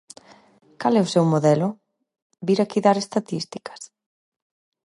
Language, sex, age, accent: Galician, female, 30-39, Normativo (estándar)